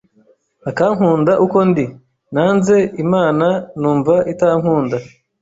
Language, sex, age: Kinyarwanda, male, 30-39